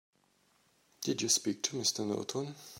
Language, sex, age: English, male, 30-39